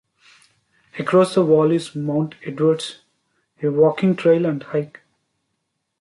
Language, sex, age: English, male, 19-29